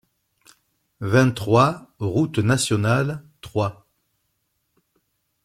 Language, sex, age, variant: French, male, 50-59, Français de métropole